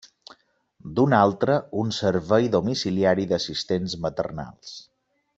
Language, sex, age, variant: Catalan, male, 40-49, Balear